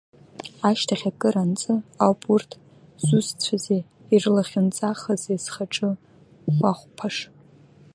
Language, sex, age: Abkhazian, female, under 19